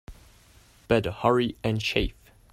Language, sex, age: English, male, under 19